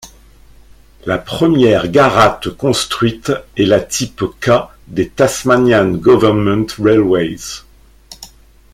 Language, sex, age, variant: French, male, 50-59, Français de métropole